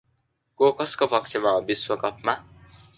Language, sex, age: Nepali, male, 19-29